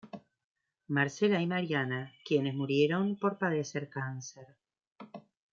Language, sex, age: Spanish, female, 50-59